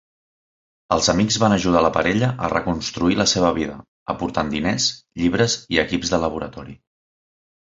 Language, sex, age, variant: Catalan, male, 19-29, Central